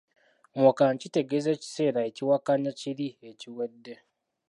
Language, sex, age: Ganda, male, 19-29